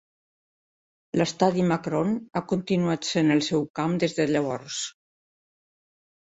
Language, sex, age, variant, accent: Catalan, female, 70-79, Central, central